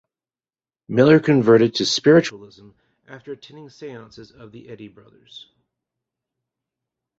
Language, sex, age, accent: English, male, 40-49, United States English